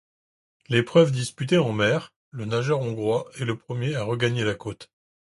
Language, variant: French, Français de métropole